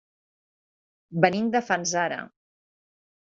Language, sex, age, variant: Catalan, female, 40-49, Central